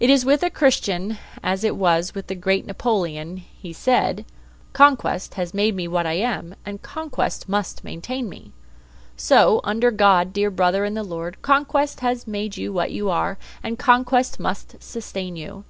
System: none